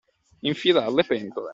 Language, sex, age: Italian, male, 19-29